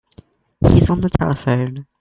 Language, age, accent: English, under 19, England English